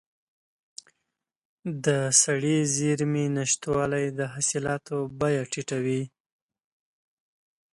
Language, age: Pashto, 30-39